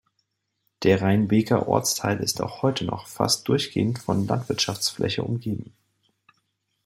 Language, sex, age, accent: German, male, 30-39, Deutschland Deutsch